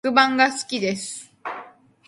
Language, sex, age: Japanese, female, under 19